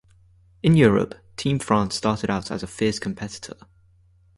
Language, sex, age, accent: English, male, 19-29, England English